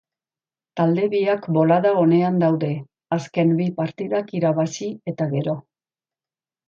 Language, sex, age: Basque, female, 50-59